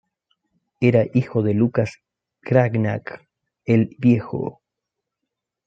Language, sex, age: Spanish, male, 19-29